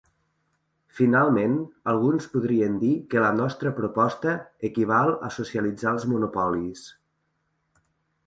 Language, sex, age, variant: Catalan, male, 30-39, Nord-Occidental